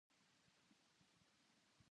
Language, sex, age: Japanese, female, under 19